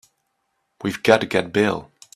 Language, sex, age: English, male, 30-39